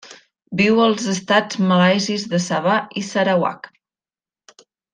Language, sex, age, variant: Catalan, female, 19-29, Central